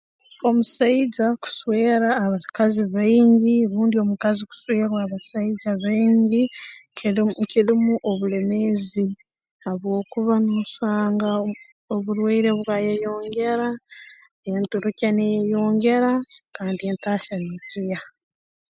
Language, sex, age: Tooro, female, 19-29